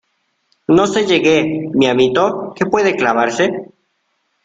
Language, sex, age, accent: Spanish, male, 19-29, México